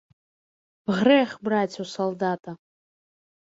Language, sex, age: Belarusian, female, 19-29